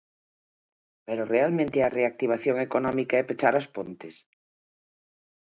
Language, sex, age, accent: Galician, female, 50-59, Atlántico (seseo e gheada)